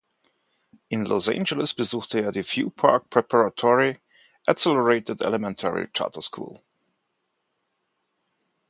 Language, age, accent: German, 50-59, Österreichisches Deutsch